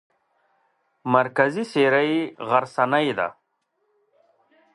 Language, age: Pashto, 30-39